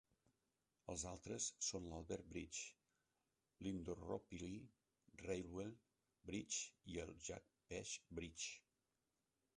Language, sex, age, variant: Catalan, male, 60-69, Central